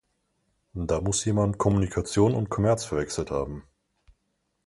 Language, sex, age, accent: German, male, 19-29, Deutschland Deutsch